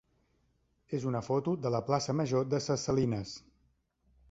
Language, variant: Catalan, Central